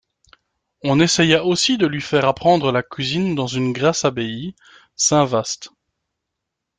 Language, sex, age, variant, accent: French, male, 30-39, Français d'Europe, Français de Belgique